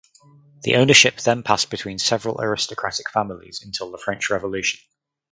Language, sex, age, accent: English, male, 30-39, England English